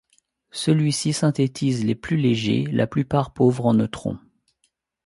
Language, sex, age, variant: French, male, 40-49, Français de métropole